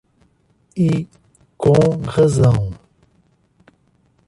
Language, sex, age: Portuguese, male, 40-49